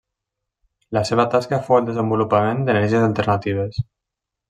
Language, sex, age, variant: Catalan, male, 19-29, Nord-Occidental